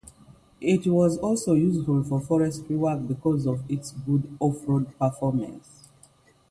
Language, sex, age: English, female, 50-59